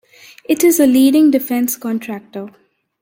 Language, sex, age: English, female, under 19